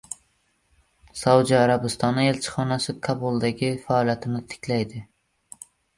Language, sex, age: Uzbek, male, under 19